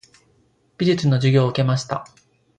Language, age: Japanese, 40-49